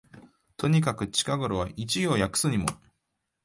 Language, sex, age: Japanese, male, 19-29